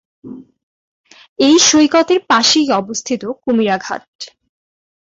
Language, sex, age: Bengali, female, under 19